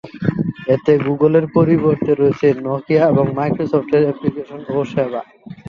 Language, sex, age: Bengali, male, 19-29